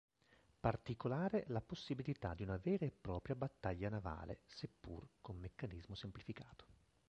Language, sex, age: Italian, male, 50-59